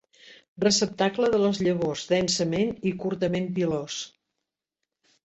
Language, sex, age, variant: Catalan, female, 70-79, Central